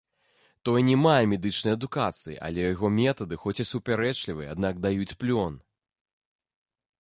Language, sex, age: Belarusian, male, 30-39